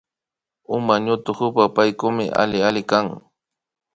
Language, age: Imbabura Highland Quichua, 30-39